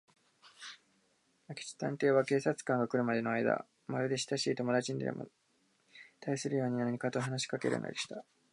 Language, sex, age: Japanese, male, 19-29